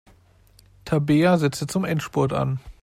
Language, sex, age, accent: German, male, 19-29, Deutschland Deutsch